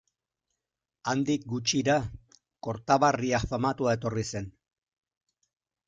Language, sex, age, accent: Basque, male, 50-59, Erdialdekoa edo Nafarra (Gipuzkoa, Nafarroa)